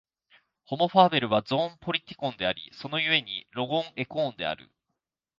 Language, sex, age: Japanese, male, 19-29